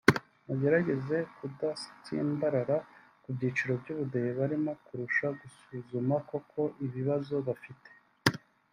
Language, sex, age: Kinyarwanda, male, 19-29